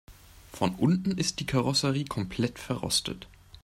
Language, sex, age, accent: German, male, 19-29, Deutschland Deutsch